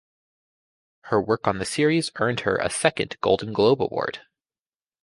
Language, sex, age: English, female, 19-29